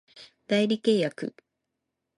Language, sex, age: Japanese, female, 30-39